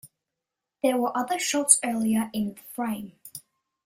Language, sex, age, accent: English, male, under 19, Australian English